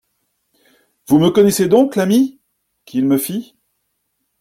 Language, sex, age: French, male, 50-59